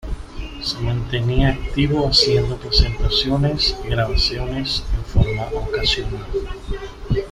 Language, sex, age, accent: Spanish, male, 40-49, Caribe: Cuba, Venezuela, Puerto Rico, República Dominicana, Panamá, Colombia caribeña, México caribeño, Costa del golfo de México